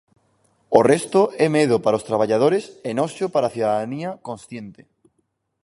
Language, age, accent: Galician, 19-29, Normativo (estándar)